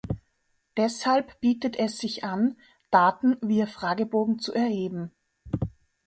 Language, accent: German, Österreichisches Deutsch